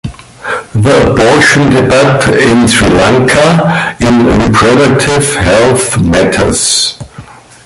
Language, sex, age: English, male, 50-59